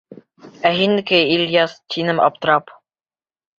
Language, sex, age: Bashkir, male, under 19